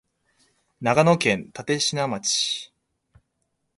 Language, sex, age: Japanese, male, under 19